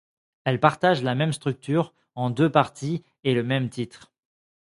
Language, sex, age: French, male, 30-39